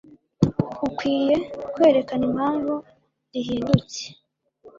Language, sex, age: Kinyarwanda, female, 19-29